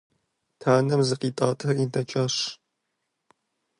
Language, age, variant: Kabardian, 19-29, Адыгэбзэ (Къэбэрдей, Кирил, псоми зэдай)